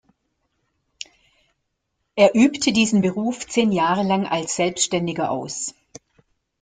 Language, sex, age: German, female, 50-59